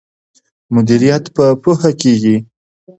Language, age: Pashto, 30-39